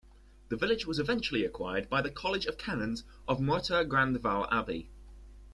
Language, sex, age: English, male, under 19